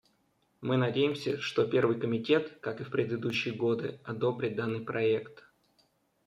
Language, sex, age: Russian, male, 19-29